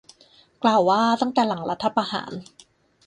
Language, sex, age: Thai, female, 30-39